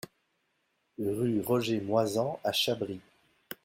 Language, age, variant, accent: French, 40-49, Français d'Europe, Français de Belgique